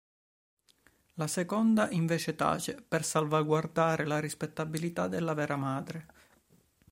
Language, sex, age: Italian, male, 30-39